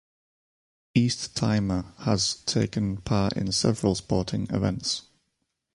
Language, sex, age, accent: English, male, 30-39, England English